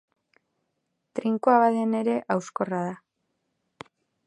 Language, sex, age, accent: Basque, female, 19-29, Mendebalekoa (Araba, Bizkaia, Gipuzkoako mendebaleko herri batzuk)